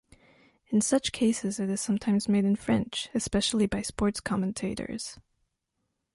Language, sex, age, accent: English, female, 19-29, United States English